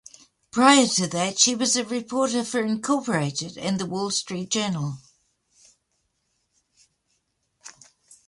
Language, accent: English, New Zealand English